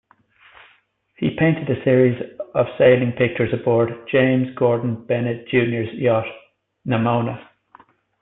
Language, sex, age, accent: English, male, 19-29, Irish English